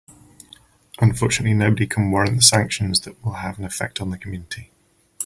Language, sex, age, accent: English, male, 40-49, England English